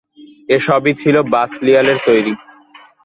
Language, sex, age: Bengali, male, 19-29